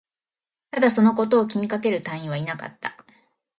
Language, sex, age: Japanese, female, 40-49